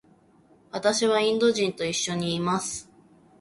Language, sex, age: Japanese, female, 19-29